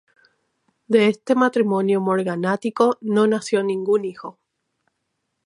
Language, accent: Spanish, Rioplatense: Argentina, Uruguay, este de Bolivia, Paraguay